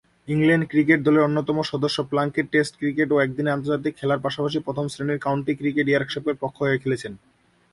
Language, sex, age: Bengali, male, 19-29